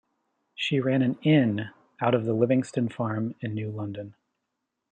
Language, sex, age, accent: English, male, 30-39, United States English